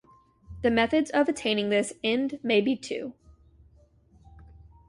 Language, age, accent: English, 19-29, United States English